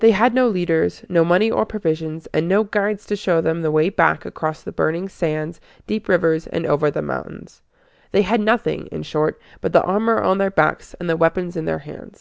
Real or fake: real